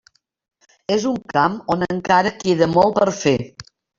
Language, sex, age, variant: Catalan, female, 60-69, Central